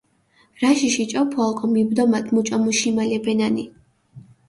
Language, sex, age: Mingrelian, female, 19-29